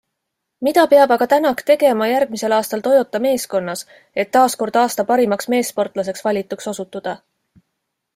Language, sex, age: Estonian, female, 40-49